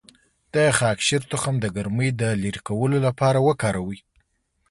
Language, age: Pashto, 30-39